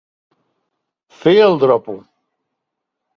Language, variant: Catalan, Central